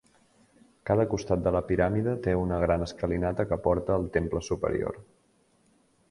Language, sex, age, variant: Catalan, male, 19-29, Septentrional